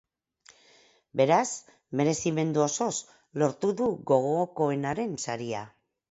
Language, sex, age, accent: Basque, female, 50-59, Mendebalekoa (Araba, Bizkaia, Gipuzkoako mendebaleko herri batzuk)